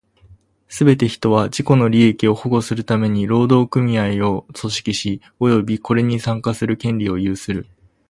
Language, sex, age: Japanese, male, under 19